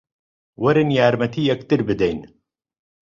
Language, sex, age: Central Kurdish, male, 50-59